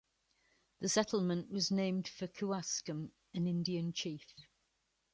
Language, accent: English, England English